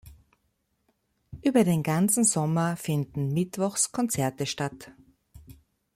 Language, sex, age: German, female, 50-59